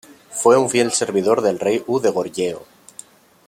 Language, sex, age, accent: Spanish, male, 30-39, España: Norte peninsular (Asturias, Castilla y León, Cantabria, País Vasco, Navarra, Aragón, La Rioja, Guadalajara, Cuenca)